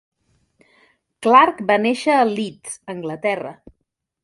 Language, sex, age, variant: Catalan, female, 40-49, Central